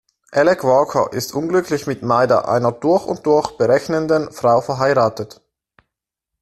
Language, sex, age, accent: German, male, 19-29, Schweizerdeutsch